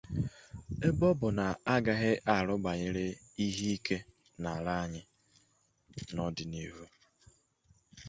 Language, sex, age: Igbo, male, 19-29